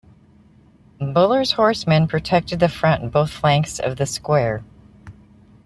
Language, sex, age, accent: English, female, 50-59, United States English